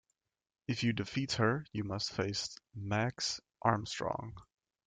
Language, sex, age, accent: English, male, 19-29, United States English